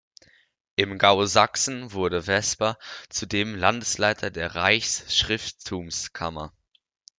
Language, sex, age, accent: German, male, under 19, Deutschland Deutsch